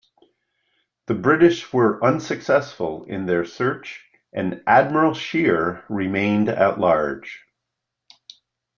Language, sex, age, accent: English, male, 60-69, Canadian English